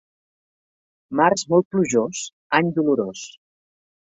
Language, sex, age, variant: Catalan, female, 40-49, Central